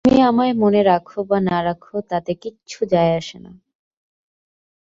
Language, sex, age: Bengali, female, 19-29